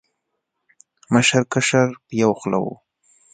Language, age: Pashto, 19-29